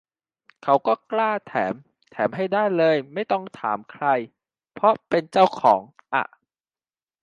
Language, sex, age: Thai, male, 19-29